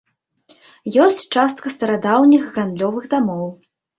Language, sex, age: Belarusian, female, 19-29